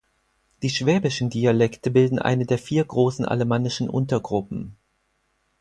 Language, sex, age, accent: German, male, 40-49, Deutschland Deutsch